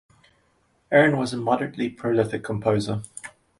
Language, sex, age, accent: English, male, 19-29, Southern African (South Africa, Zimbabwe, Namibia)